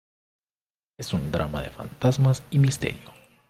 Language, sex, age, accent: Spanish, male, 19-29, Andino-Pacífico: Colombia, Perú, Ecuador, oeste de Bolivia y Venezuela andina